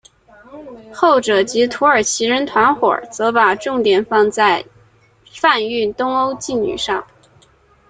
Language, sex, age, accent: Chinese, female, 19-29, 出生地：河南省